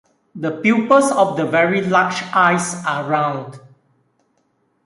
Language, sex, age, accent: English, male, 40-49, Singaporean English